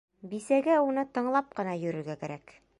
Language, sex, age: Bashkir, female, 30-39